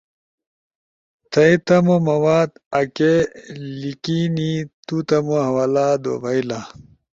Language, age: Ushojo, 19-29